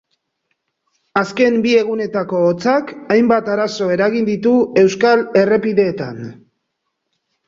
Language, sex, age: Basque, male, 40-49